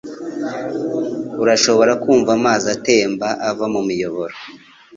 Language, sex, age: Kinyarwanda, male, 30-39